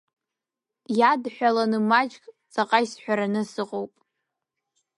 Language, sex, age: Abkhazian, female, under 19